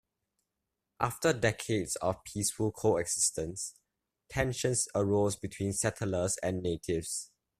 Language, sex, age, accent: English, male, under 19, Singaporean English